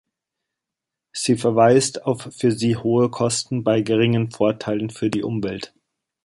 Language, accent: German, Deutschland Deutsch